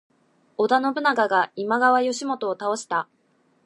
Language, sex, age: Japanese, female, 19-29